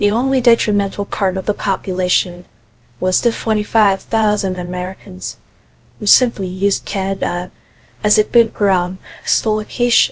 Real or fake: fake